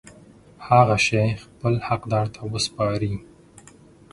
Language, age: Pashto, 30-39